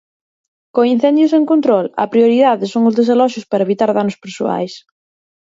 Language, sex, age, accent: Galician, female, 30-39, Central (gheada)